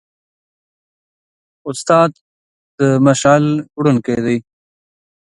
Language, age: Pashto, 30-39